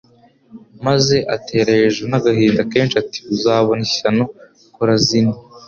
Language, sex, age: Kinyarwanda, male, under 19